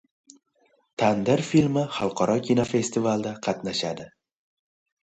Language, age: Uzbek, 19-29